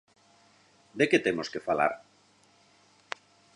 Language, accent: Galician, Normativo (estándar)